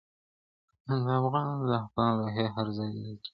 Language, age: Pashto, 19-29